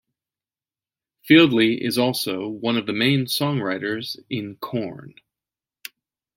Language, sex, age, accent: English, male, 40-49, United States English